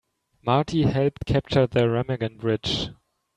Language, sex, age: English, male, 19-29